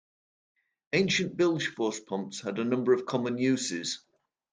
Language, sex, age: English, male, 50-59